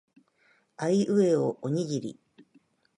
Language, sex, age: Japanese, female, 50-59